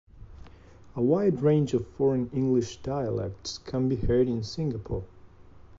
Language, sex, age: English, male, 19-29